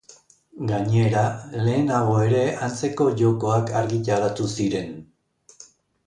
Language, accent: Basque, Erdialdekoa edo Nafarra (Gipuzkoa, Nafarroa)